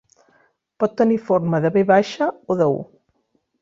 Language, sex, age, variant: Catalan, female, 40-49, Central